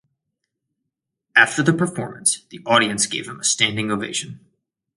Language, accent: English, United States English